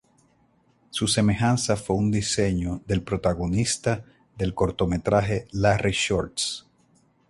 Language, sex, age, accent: Spanish, male, 40-49, Caribe: Cuba, Venezuela, Puerto Rico, República Dominicana, Panamá, Colombia caribeña, México caribeño, Costa del golfo de México